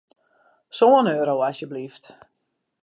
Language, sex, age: Western Frisian, female, 50-59